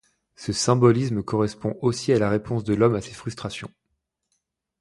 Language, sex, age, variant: French, male, 19-29, Français de métropole